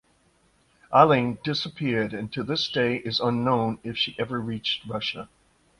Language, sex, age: English, male, 60-69